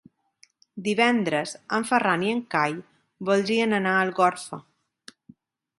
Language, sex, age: Catalan, female, 40-49